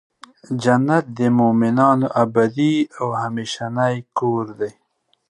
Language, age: Pashto, 40-49